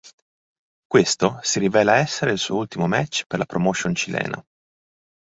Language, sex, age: Italian, male, 40-49